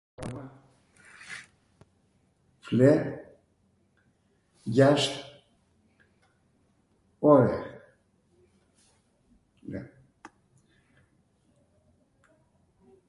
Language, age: Arvanitika Albanian, 70-79